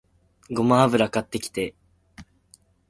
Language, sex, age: Japanese, male, 19-29